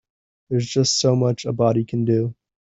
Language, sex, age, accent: English, male, 19-29, United States English